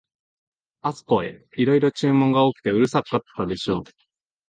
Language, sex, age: Japanese, male, under 19